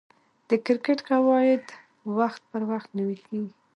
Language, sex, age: Pashto, female, 19-29